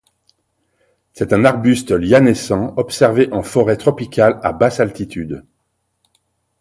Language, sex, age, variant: French, male, 60-69, Français de métropole